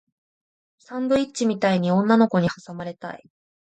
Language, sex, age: Japanese, female, under 19